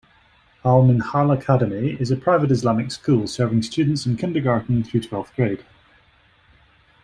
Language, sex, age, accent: English, male, 40-49, Scottish English